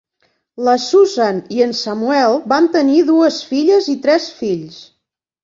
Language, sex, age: Catalan, female, 50-59